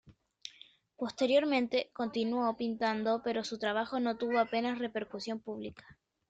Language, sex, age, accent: Spanish, female, under 19, Chileno: Chile, Cuyo